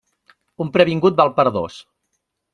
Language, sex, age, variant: Catalan, male, 30-39, Nord-Occidental